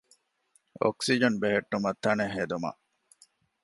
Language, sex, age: Divehi, male, 30-39